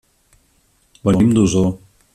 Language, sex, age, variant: Catalan, male, 40-49, Central